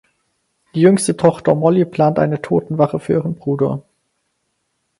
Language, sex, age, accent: German, male, under 19, Deutschland Deutsch